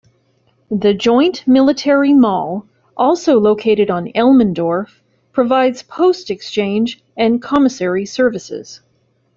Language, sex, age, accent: English, female, 50-59, United States English